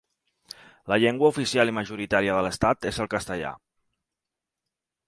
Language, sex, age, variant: Catalan, male, 40-49, Central